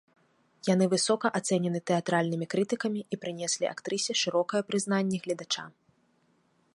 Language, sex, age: Belarusian, female, 19-29